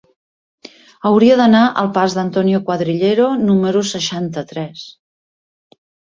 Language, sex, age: Catalan, female, 50-59